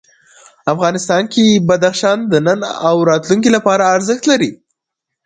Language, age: Pashto, 19-29